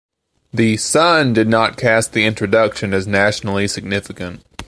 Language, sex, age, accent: English, male, 19-29, United States English